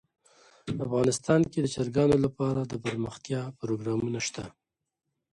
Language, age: Pashto, 30-39